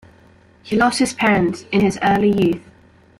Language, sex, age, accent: English, female, under 19, England English